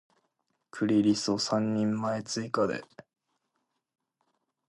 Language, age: Japanese, 19-29